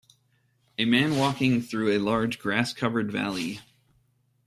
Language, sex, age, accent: English, male, 30-39, United States English